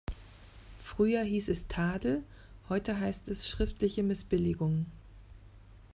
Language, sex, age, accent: German, female, 40-49, Deutschland Deutsch